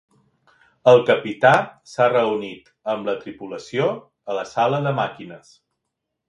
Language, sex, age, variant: Catalan, male, 40-49, Balear